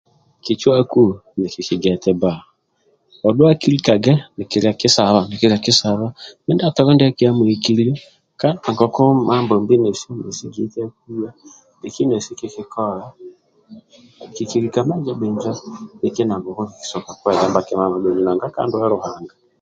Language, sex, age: Amba (Uganda), male, 30-39